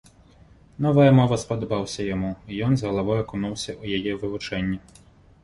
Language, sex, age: Belarusian, male, 19-29